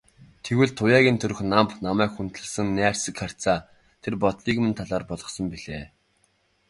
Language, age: Mongolian, 19-29